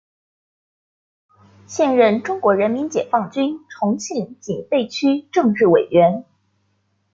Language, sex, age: Chinese, female, 19-29